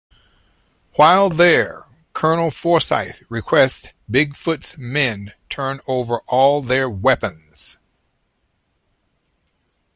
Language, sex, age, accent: English, male, 60-69, United States English